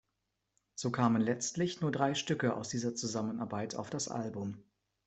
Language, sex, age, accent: German, male, 19-29, Deutschland Deutsch